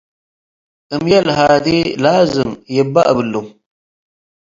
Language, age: Tigre, 30-39